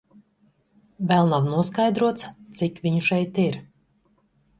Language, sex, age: Latvian, female, 30-39